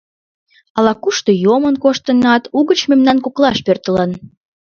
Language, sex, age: Mari, female, 19-29